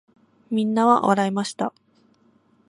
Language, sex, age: Japanese, female, under 19